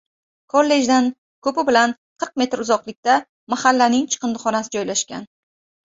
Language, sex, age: Uzbek, female, 30-39